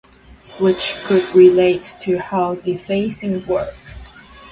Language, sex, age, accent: English, female, 19-29, Hong Kong English